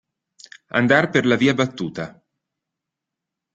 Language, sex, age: Italian, male, 19-29